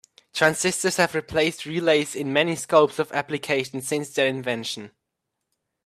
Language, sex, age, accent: English, male, under 19, United States English